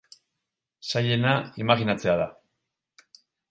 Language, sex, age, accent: Basque, male, 40-49, Mendebalekoa (Araba, Bizkaia, Gipuzkoako mendebaleko herri batzuk)